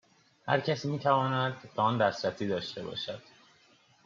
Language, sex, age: Persian, male, 19-29